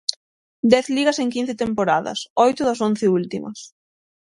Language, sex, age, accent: Galician, female, 19-29, Oriental (común en zona oriental); Normativo (estándar)